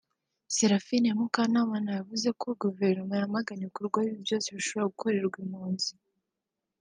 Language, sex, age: Kinyarwanda, female, under 19